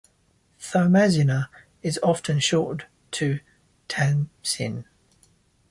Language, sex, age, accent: English, male, 30-39, England English